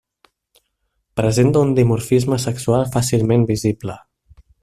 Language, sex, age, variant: Catalan, male, 30-39, Central